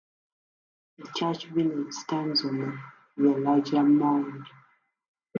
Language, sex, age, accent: English, female, 30-39, England English